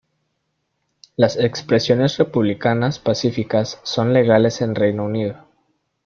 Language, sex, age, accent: Spanish, male, under 19, Andino-Pacífico: Colombia, Perú, Ecuador, oeste de Bolivia y Venezuela andina